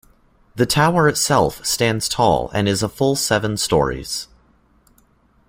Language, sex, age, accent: English, male, 19-29, United States English